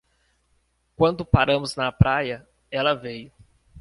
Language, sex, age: Portuguese, male, 19-29